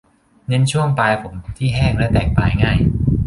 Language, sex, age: Thai, male, 19-29